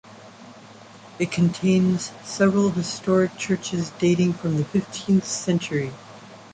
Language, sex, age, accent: English, female, 50-59, United States English